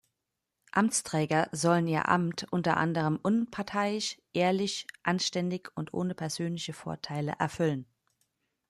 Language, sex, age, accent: German, female, 30-39, Deutschland Deutsch